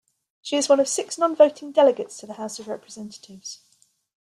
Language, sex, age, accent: English, female, 50-59, England English